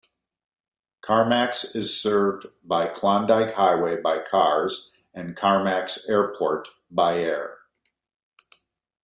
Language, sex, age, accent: English, male, 50-59, United States English